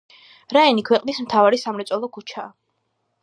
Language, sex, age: Georgian, female, under 19